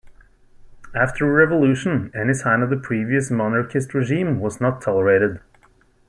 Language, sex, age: English, male, 19-29